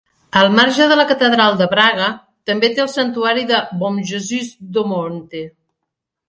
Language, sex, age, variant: Catalan, female, 50-59, Central